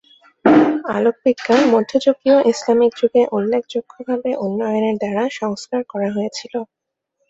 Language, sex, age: Bengali, female, 19-29